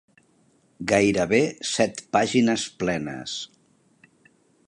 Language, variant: Catalan, Central